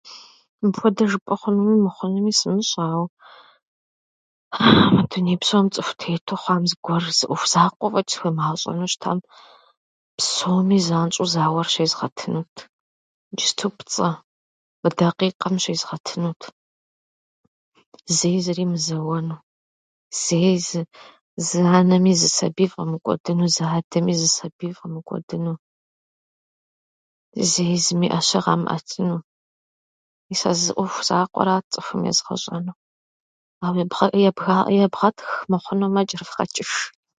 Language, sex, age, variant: Kabardian, female, 30-39, Адыгэбзэ (Къэбэрдей, Кирил, псоми зэдай)